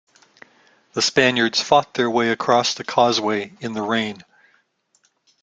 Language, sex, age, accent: English, male, 60-69, United States English